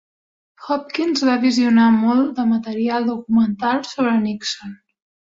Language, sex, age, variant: Catalan, female, 19-29, Central